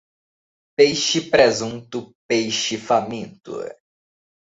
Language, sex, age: Portuguese, male, 19-29